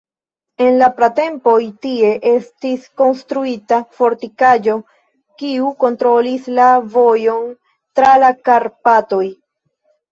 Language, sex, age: Esperanto, female, 19-29